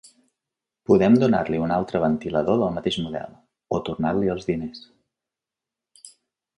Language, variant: Catalan, Nord-Occidental